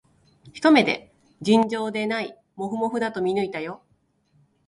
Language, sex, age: Japanese, female, 30-39